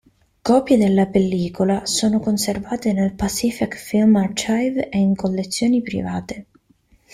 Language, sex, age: Italian, female, 19-29